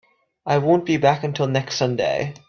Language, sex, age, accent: English, male, under 19, United States English